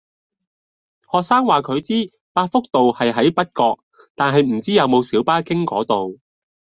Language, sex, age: Cantonese, male, 19-29